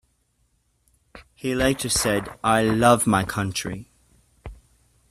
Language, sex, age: English, male, 40-49